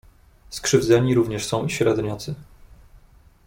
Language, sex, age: Polish, male, 19-29